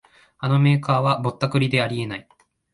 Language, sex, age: Japanese, male, 19-29